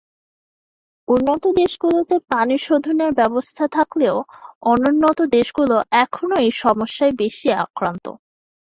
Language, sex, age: Bengali, female, 19-29